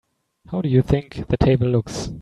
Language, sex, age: English, male, 19-29